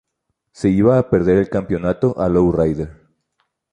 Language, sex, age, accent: Spanish, male, 19-29, México